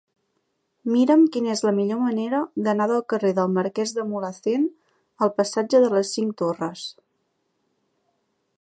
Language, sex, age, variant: Catalan, female, 19-29, Central